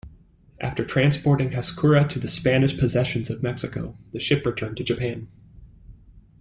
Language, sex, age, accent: English, male, 19-29, United States English